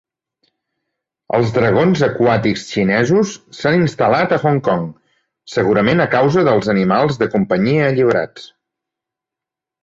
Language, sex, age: Catalan, male, 40-49